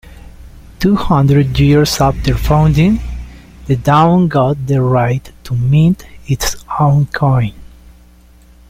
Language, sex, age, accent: English, male, 40-49, United States English